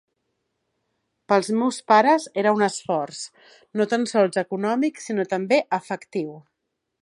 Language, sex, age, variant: Catalan, female, 40-49, Central